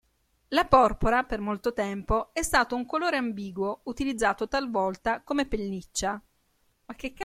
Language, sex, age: Italian, female, 40-49